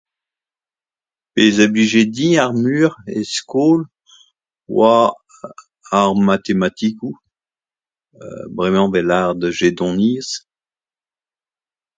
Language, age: Breton, 60-69